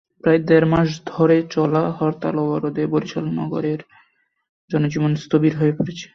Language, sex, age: Bengali, male, 19-29